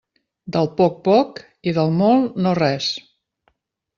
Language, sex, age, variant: Catalan, female, 50-59, Central